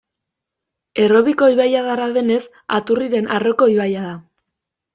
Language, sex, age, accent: Basque, female, under 19, Erdialdekoa edo Nafarra (Gipuzkoa, Nafarroa)